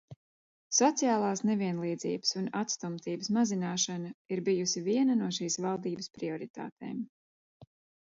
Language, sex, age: Latvian, female, 40-49